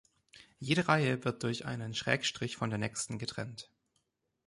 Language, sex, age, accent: German, male, 30-39, Deutschland Deutsch